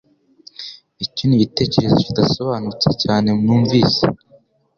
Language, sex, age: Kinyarwanda, male, under 19